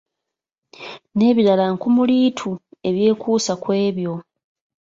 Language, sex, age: Ganda, female, 19-29